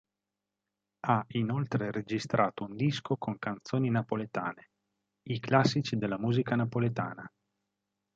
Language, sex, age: Italian, male, 50-59